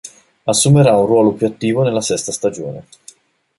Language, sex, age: Italian, male, 19-29